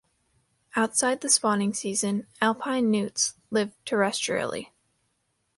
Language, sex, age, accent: English, female, under 19, United States English